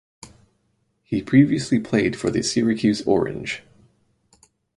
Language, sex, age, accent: English, male, 19-29, United States English